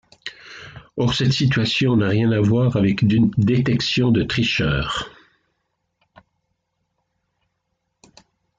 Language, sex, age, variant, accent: French, male, 80-89, Français d'Europe, Français de Suisse